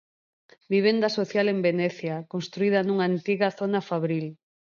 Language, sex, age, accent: Galician, female, 40-49, Normativo (estándar)